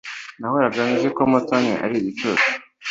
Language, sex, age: Kinyarwanda, male, under 19